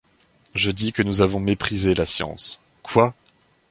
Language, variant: French, Français de métropole